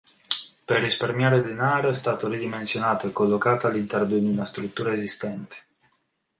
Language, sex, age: Italian, male, 19-29